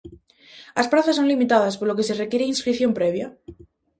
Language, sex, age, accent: Galician, female, 19-29, Atlántico (seseo e gheada)